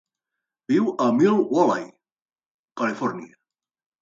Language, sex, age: Catalan, male, 60-69